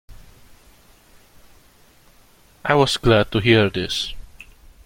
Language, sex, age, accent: English, male, 19-29, Singaporean English